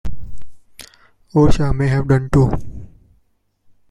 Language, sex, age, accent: English, male, 19-29, India and South Asia (India, Pakistan, Sri Lanka)